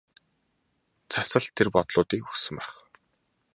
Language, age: Mongolian, 19-29